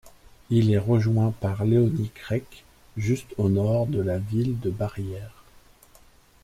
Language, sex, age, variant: French, male, 40-49, Français de métropole